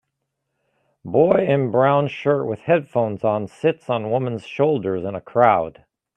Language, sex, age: English, male, 50-59